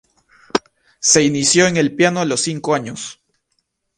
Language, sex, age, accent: Spanish, male, 30-39, Andino-Pacífico: Colombia, Perú, Ecuador, oeste de Bolivia y Venezuela andina